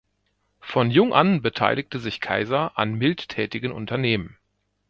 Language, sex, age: German, male, 40-49